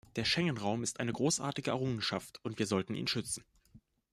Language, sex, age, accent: German, male, 19-29, Deutschland Deutsch